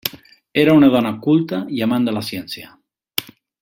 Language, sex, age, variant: Catalan, male, 50-59, Central